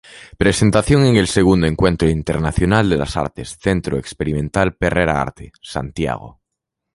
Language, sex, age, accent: Spanish, male, under 19, España: Norte peninsular (Asturias, Castilla y León, Cantabria, País Vasco, Navarra, Aragón, La Rioja, Guadalajara, Cuenca)